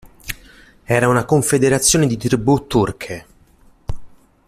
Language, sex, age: Italian, male, 40-49